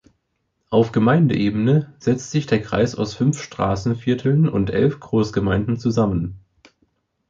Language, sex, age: German, male, 19-29